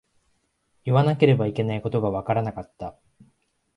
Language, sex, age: Japanese, male, 19-29